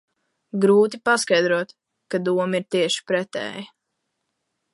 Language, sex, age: Latvian, female, under 19